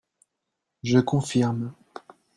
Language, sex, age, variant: French, male, 40-49, Français de métropole